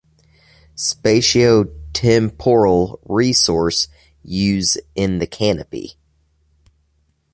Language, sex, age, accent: English, male, 30-39, United States English